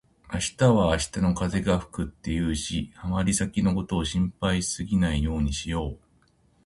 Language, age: Japanese, 40-49